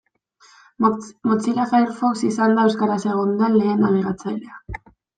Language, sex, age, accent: Basque, female, 19-29, Mendebalekoa (Araba, Bizkaia, Gipuzkoako mendebaleko herri batzuk)